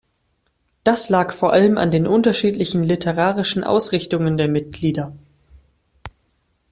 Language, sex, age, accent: German, male, under 19, Deutschland Deutsch